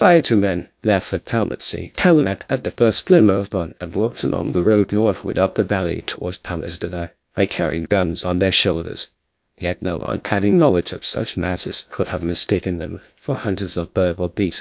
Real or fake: fake